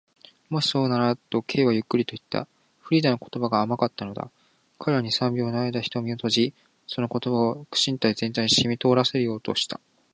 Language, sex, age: Japanese, male, 19-29